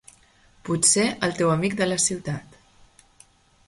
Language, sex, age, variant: Catalan, female, 30-39, Central